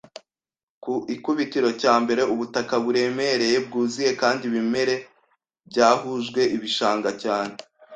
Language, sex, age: Kinyarwanda, male, 19-29